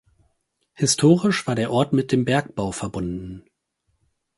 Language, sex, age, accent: German, male, 30-39, Deutschland Deutsch